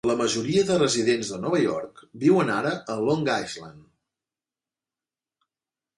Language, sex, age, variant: Catalan, male, 40-49, Central